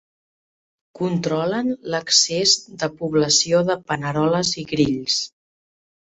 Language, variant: Catalan, Central